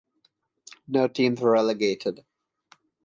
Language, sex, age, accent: English, male, 19-29, India and South Asia (India, Pakistan, Sri Lanka)